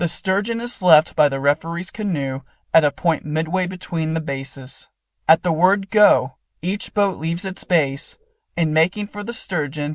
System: none